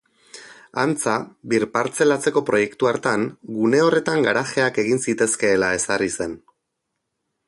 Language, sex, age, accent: Basque, male, 30-39, Erdialdekoa edo Nafarra (Gipuzkoa, Nafarroa)